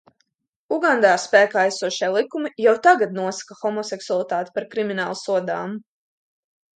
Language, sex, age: Latvian, female, under 19